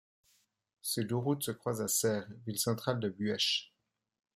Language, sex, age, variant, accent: French, male, 30-39, Français d'Europe, Français de Suisse